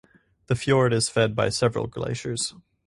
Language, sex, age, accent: English, male, under 19, United States English